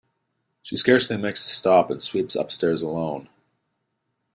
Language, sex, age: English, male, 50-59